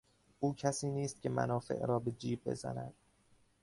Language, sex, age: Persian, male, 19-29